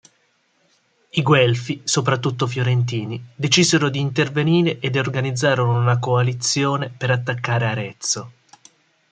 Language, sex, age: Italian, male, 30-39